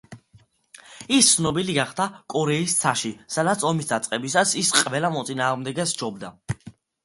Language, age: Georgian, 19-29